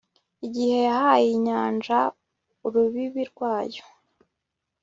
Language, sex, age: Kinyarwanda, female, 19-29